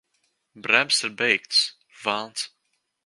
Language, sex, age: Latvian, male, under 19